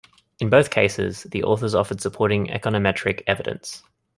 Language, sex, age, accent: English, male, 19-29, Australian English